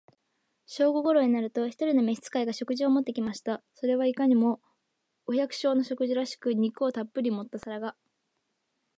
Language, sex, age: Japanese, female, under 19